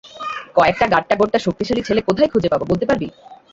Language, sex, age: Bengali, female, 19-29